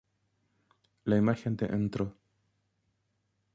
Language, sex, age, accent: Spanish, male, 30-39, Chileno: Chile, Cuyo